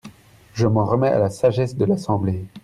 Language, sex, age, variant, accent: French, male, 30-39, Français d'Europe, Français de Belgique